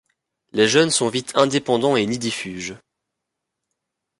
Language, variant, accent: French, Français d'Europe, Français de Belgique